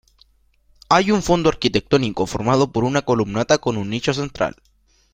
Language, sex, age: Spanish, male, 19-29